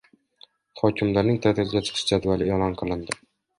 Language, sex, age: Uzbek, male, 19-29